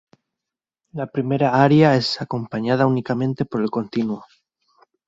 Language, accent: Spanish, España: Centro-Sur peninsular (Madrid, Toledo, Castilla-La Mancha)